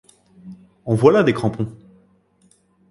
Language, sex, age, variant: French, male, 30-39, Français de métropole